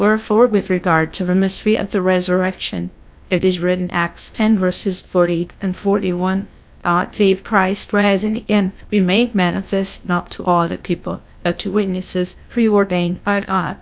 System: TTS, GlowTTS